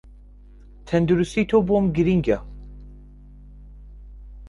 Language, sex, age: Central Kurdish, male, 19-29